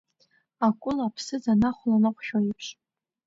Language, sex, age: Abkhazian, female, under 19